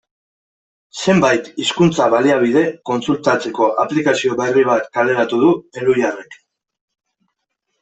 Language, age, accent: Basque, 30-39, Mendebalekoa (Araba, Bizkaia, Gipuzkoako mendebaleko herri batzuk)